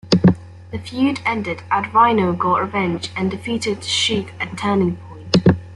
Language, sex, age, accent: English, female, under 19, England English